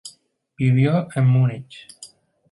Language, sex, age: Spanish, male, 19-29